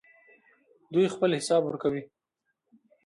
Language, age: Pashto, 19-29